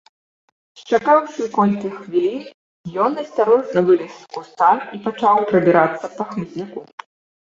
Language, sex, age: Belarusian, female, 19-29